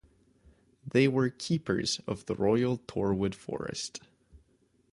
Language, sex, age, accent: English, male, 19-29, Canadian English